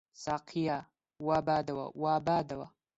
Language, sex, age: Central Kurdish, male, 19-29